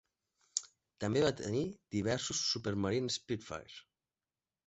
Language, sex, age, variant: Catalan, female, 30-39, Nord-Occidental